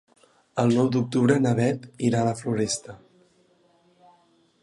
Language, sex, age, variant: Catalan, male, 19-29, Central